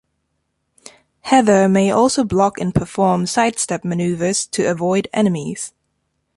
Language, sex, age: English, female, 19-29